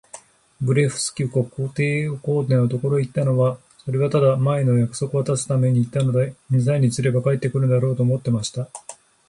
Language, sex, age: Japanese, male, 50-59